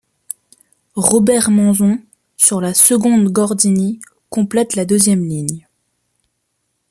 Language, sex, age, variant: French, female, 19-29, Français de métropole